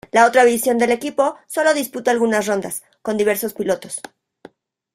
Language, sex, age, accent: Spanish, female, 40-49, México